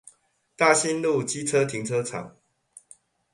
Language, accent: Chinese, 出生地：桃園市